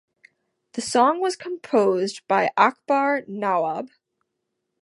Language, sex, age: English, female, 19-29